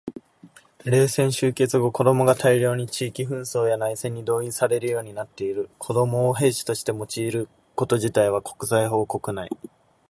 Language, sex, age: Japanese, male, 19-29